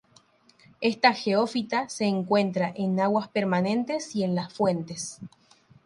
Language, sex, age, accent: Spanish, female, 19-29, Rioplatense: Argentina, Uruguay, este de Bolivia, Paraguay